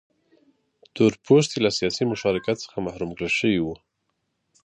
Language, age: Pashto, 30-39